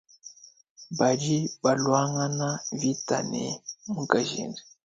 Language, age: Luba-Lulua, 19-29